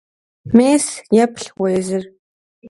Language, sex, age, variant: Kabardian, female, under 19, Адыгэбзэ (Къэбэрдей, Кирил, псоми зэдай)